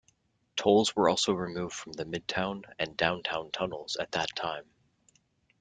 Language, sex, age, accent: English, male, 30-39, United States English